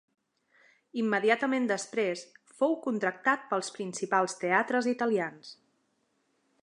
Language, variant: Catalan, Central